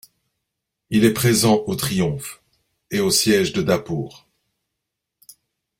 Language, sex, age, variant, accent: French, male, 40-49, Français d'Europe, Français de Belgique